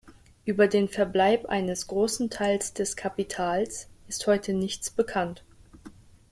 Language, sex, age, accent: German, female, 19-29, Deutschland Deutsch